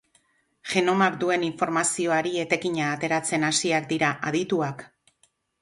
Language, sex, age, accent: Basque, female, 60-69, Mendebalekoa (Araba, Bizkaia, Gipuzkoako mendebaleko herri batzuk)